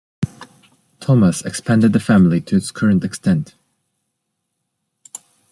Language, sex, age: English, male, 19-29